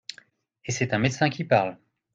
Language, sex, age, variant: French, male, 40-49, Français de métropole